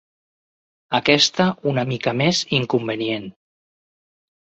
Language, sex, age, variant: Catalan, male, 60-69, Central